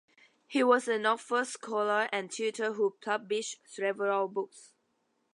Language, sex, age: English, female, 19-29